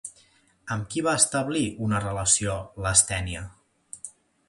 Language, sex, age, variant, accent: Catalan, male, 30-39, Central, central